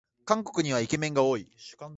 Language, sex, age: Japanese, male, under 19